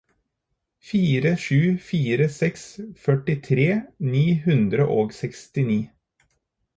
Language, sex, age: Norwegian Bokmål, male, 30-39